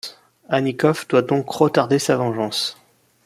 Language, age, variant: French, 19-29, Français de métropole